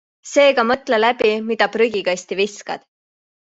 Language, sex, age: Estonian, female, 19-29